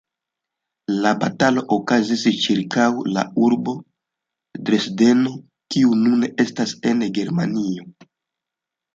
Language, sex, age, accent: Esperanto, male, 19-29, Internacia